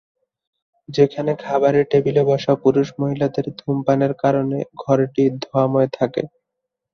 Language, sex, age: Bengali, male, 19-29